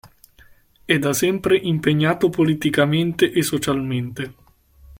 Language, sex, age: Italian, male, 19-29